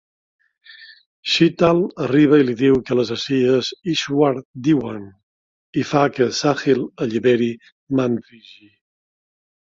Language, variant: Catalan, Balear